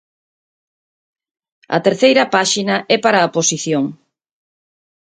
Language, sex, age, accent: Galician, female, 50-59, Central (gheada)